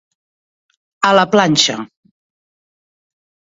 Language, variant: Catalan, Central